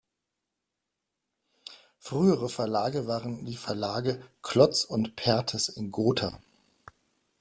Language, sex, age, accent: German, male, 40-49, Deutschland Deutsch